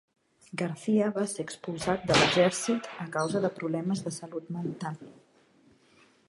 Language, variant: Catalan, Central